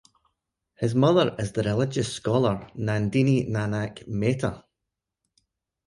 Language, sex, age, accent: English, male, 40-49, Scottish English